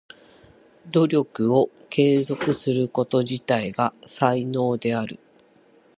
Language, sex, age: Japanese, female, 40-49